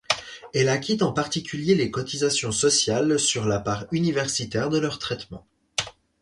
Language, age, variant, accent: French, 19-29, Français d'Europe, Français de Suisse